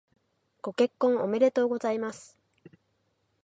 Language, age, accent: Japanese, 19-29, 標準語